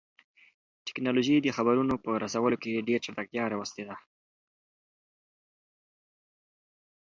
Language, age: Pashto, 19-29